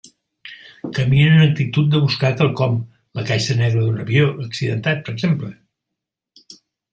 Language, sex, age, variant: Catalan, male, 60-69, Central